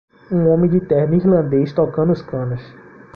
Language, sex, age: Portuguese, male, 30-39